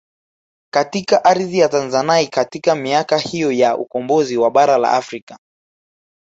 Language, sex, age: Swahili, male, 19-29